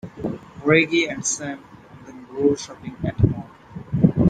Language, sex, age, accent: English, male, 19-29, India and South Asia (India, Pakistan, Sri Lanka)